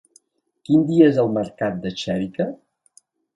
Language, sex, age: Catalan, male, 50-59